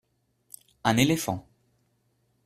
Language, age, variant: French, 19-29, Français de métropole